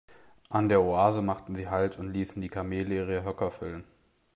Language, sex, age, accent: German, male, 30-39, Deutschland Deutsch